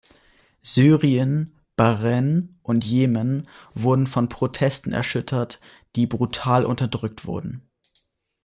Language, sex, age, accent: German, male, 19-29, Deutschland Deutsch